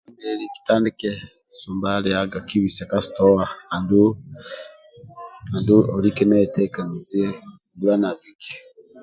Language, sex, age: Amba (Uganda), male, 40-49